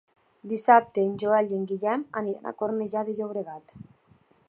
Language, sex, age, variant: Catalan, female, 19-29, Nord-Occidental